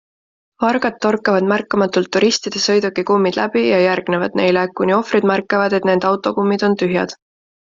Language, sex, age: Estonian, female, 19-29